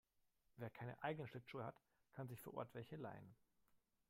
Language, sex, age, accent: German, male, 30-39, Deutschland Deutsch